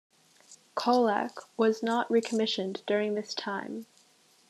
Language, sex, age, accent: English, female, under 19, United States English